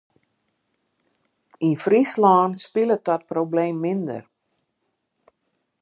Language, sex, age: Western Frisian, female, 50-59